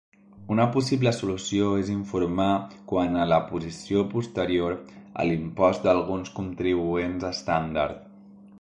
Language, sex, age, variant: Catalan, male, 19-29, Central